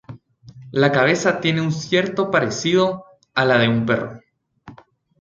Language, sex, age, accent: Spanish, male, 19-29, América central